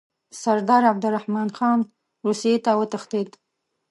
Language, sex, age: Pashto, female, 30-39